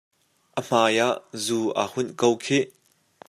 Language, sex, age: Hakha Chin, male, 30-39